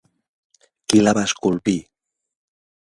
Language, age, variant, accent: Catalan, 40-49, Central, central